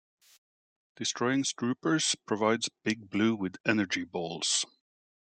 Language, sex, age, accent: English, male, 40-49, United States English